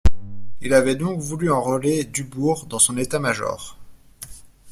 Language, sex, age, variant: French, male, 19-29, Français de métropole